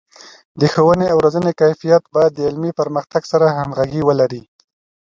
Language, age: Pashto, 30-39